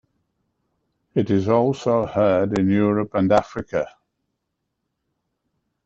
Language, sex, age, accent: English, male, 70-79, England English